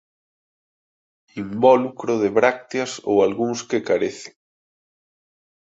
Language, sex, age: Galician, male, 30-39